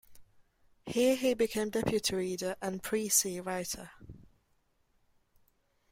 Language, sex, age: English, female, 19-29